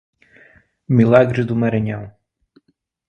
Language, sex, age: Portuguese, male, 30-39